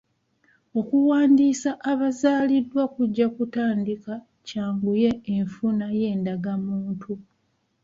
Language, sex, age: Ganda, female, 30-39